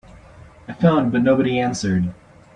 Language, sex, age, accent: English, male, 30-39, United States English